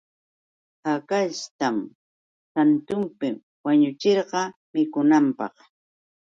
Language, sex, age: Yauyos Quechua, female, 60-69